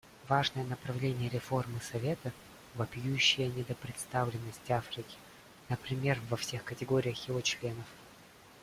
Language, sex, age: Russian, male, 19-29